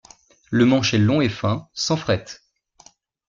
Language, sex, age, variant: French, male, 19-29, Français de métropole